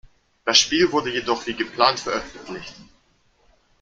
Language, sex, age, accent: German, male, 19-29, Deutschland Deutsch